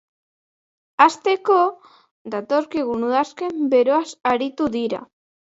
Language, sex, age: Basque, male, 40-49